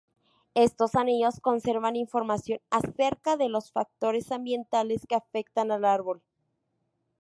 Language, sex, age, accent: Spanish, female, 19-29, México